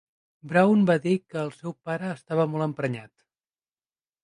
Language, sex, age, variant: Catalan, male, 30-39, Central